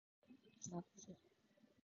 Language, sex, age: Japanese, female, 19-29